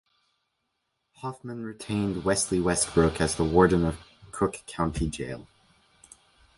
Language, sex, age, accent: English, male, under 19, Canadian English